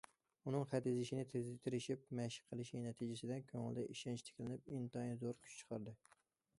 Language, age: Uyghur, 19-29